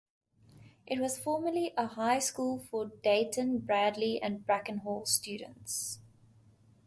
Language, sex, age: English, female, 19-29